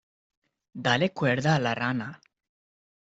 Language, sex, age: Spanish, male, 19-29